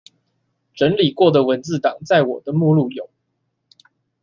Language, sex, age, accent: Chinese, male, 19-29, 出生地：新北市